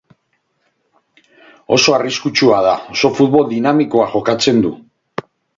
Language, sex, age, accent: Basque, male, 40-49, Mendebalekoa (Araba, Bizkaia, Gipuzkoako mendebaleko herri batzuk)